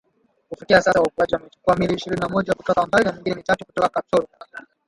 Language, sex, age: Swahili, male, 19-29